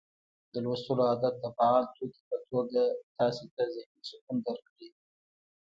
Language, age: Pashto, 30-39